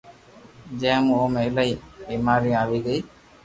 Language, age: Loarki, 40-49